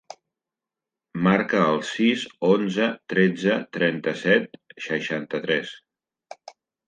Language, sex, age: Catalan, male, 50-59